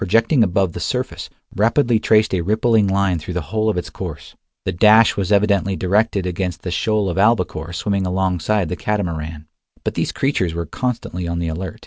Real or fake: real